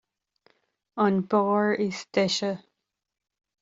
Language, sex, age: Irish, female, 19-29